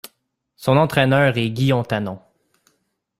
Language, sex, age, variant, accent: French, male, 19-29, Français d'Amérique du Nord, Français du Canada